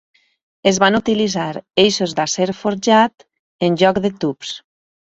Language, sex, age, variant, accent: Catalan, female, 40-49, Valencià meridional, valencià